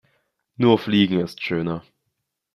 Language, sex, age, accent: German, male, 19-29, Deutschland Deutsch